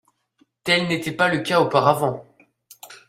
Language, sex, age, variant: French, male, under 19, Français de métropole